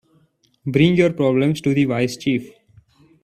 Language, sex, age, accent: English, male, 19-29, India and South Asia (India, Pakistan, Sri Lanka)